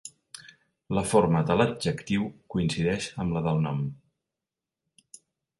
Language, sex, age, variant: Catalan, male, 50-59, Central